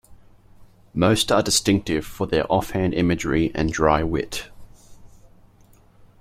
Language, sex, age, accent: English, male, 30-39, Australian English